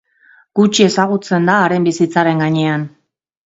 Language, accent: Basque, Mendebalekoa (Araba, Bizkaia, Gipuzkoako mendebaleko herri batzuk)